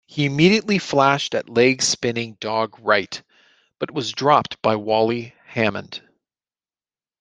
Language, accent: English, Canadian English